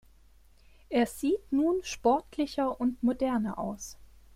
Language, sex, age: German, female, 30-39